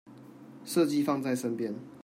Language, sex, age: Chinese, male, 19-29